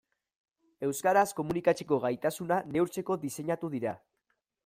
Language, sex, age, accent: Basque, male, 19-29, Mendebalekoa (Araba, Bizkaia, Gipuzkoako mendebaleko herri batzuk)